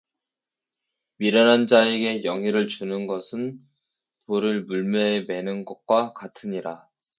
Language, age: Korean, 19-29